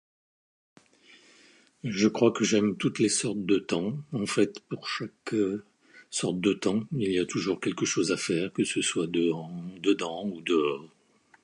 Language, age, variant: French, 70-79, Français de métropole